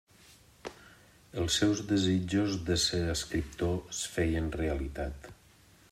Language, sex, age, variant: Catalan, male, 50-59, Nord-Occidental